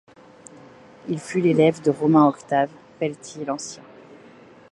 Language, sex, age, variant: French, female, 30-39, Français de métropole